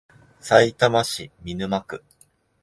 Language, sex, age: Japanese, male, 19-29